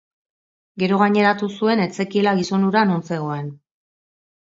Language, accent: Basque, Mendebalekoa (Araba, Bizkaia, Gipuzkoako mendebaleko herri batzuk)